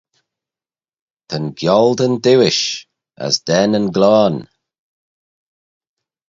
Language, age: Manx, 40-49